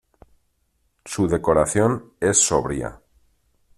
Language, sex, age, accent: Spanish, male, 40-49, España: Centro-Sur peninsular (Madrid, Toledo, Castilla-La Mancha)